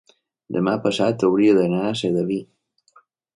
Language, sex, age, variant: Catalan, male, 50-59, Balear